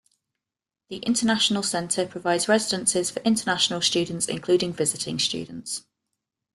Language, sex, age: English, female, 30-39